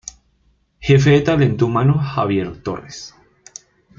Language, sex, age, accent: Spanish, male, 30-39, Andino-Pacífico: Colombia, Perú, Ecuador, oeste de Bolivia y Venezuela andina